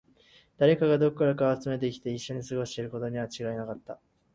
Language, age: Japanese, under 19